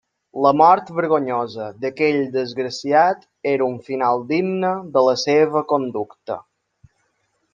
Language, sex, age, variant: Catalan, male, 19-29, Balear